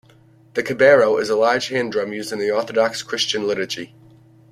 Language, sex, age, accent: English, male, 30-39, United States English